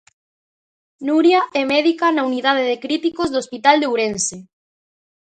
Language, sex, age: Galician, female, under 19